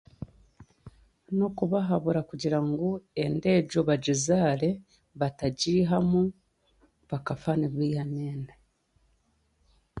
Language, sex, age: Chiga, female, 30-39